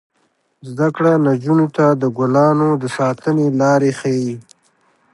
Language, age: Pashto, 30-39